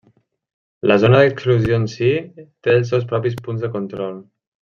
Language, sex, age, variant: Catalan, male, 19-29, Nord-Occidental